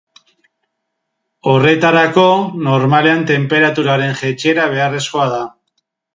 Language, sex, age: Basque, male, 40-49